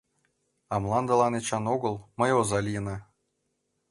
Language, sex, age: Mari, male, 19-29